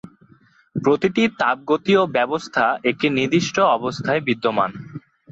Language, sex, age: Bengali, male, 19-29